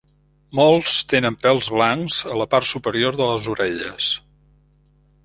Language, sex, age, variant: Catalan, male, 50-59, Central